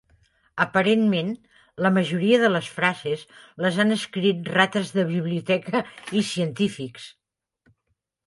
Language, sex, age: Catalan, female, 60-69